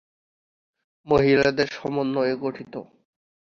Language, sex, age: Bengali, male, 19-29